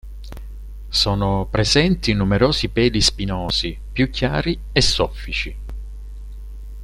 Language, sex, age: Italian, male, 60-69